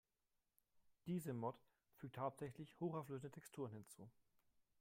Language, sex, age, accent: German, male, 30-39, Deutschland Deutsch